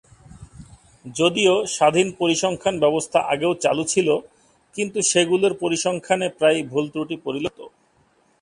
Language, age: Bengali, 40-49